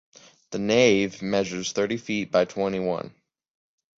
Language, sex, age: English, male, under 19